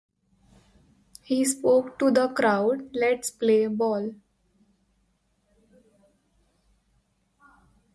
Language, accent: English, India and South Asia (India, Pakistan, Sri Lanka)